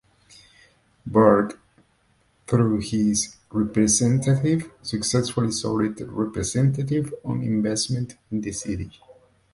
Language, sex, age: English, male, 40-49